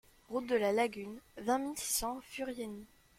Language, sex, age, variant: French, female, under 19, Français de métropole